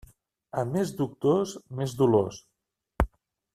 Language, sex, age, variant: Catalan, male, 50-59, Central